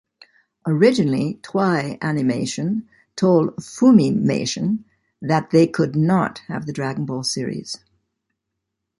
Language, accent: English, United States English